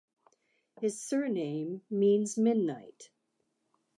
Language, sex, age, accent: English, female, 50-59, United States English